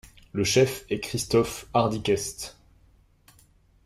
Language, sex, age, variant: French, male, 19-29, Français de métropole